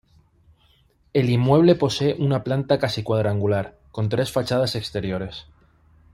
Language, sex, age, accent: Spanish, male, 30-39, España: Norte peninsular (Asturias, Castilla y León, Cantabria, País Vasco, Navarra, Aragón, La Rioja, Guadalajara, Cuenca)